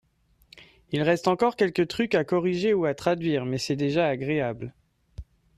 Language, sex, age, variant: French, male, 30-39, Français de métropole